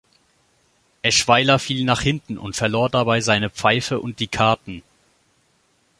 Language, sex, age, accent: German, male, 19-29, Deutschland Deutsch